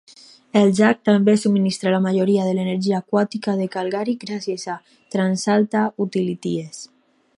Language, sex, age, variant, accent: Catalan, female, under 19, Alacantí, valencià